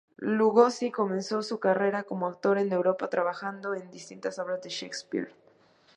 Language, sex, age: Spanish, female, 19-29